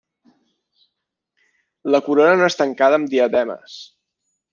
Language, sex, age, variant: Catalan, male, 30-39, Balear